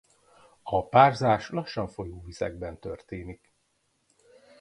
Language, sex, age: Hungarian, male, 40-49